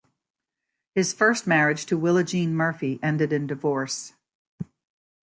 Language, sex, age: English, female, 60-69